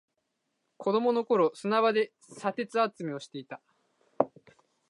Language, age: Japanese, 19-29